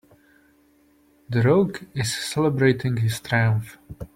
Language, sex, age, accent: English, male, 30-39, United States English